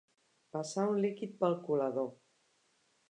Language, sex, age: Catalan, female, 60-69